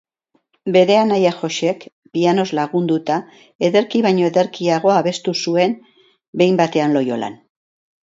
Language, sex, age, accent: Basque, female, 70-79, Mendebalekoa (Araba, Bizkaia, Gipuzkoako mendebaleko herri batzuk)